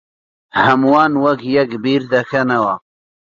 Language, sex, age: Central Kurdish, male, 30-39